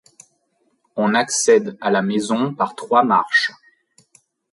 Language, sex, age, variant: French, male, 30-39, Français de métropole